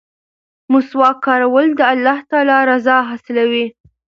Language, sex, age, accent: Pashto, female, under 19, کندهاری لهجه